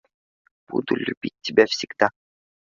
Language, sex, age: Bashkir, male, under 19